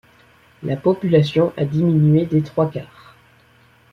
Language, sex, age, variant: French, male, under 19, Français de métropole